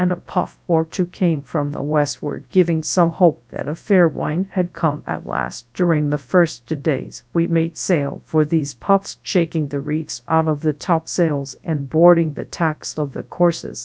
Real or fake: fake